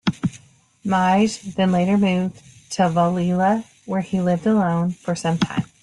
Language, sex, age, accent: English, female, 40-49, United States English